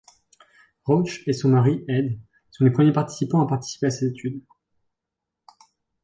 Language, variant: French, Français de métropole